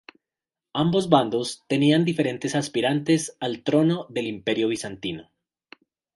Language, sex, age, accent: Spanish, male, 30-39, Andino-Pacífico: Colombia, Perú, Ecuador, oeste de Bolivia y Venezuela andina